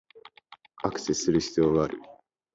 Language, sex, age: Japanese, male, under 19